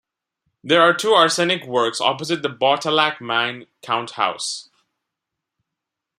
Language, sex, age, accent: English, male, under 19, India and South Asia (India, Pakistan, Sri Lanka)